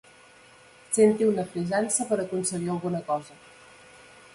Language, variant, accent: Catalan, Central, central